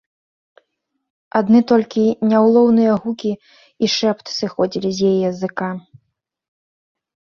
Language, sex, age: Belarusian, female, 19-29